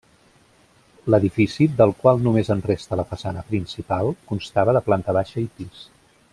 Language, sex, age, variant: Catalan, male, 50-59, Central